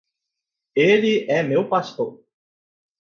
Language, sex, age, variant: Portuguese, male, 19-29, Portuguese (Brasil)